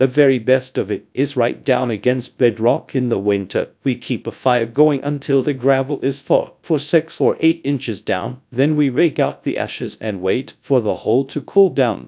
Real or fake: fake